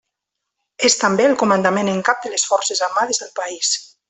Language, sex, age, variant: Catalan, female, 30-39, Nord-Occidental